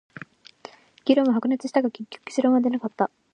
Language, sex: Japanese, female